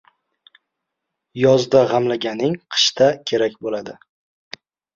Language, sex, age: Uzbek, male, 19-29